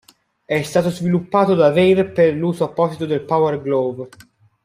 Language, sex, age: Italian, male, under 19